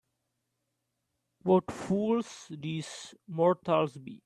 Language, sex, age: English, male, 19-29